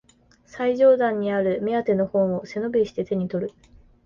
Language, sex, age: Japanese, female, 19-29